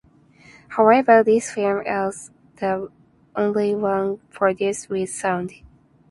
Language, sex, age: English, female, under 19